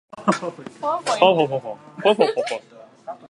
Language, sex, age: Japanese, male, 19-29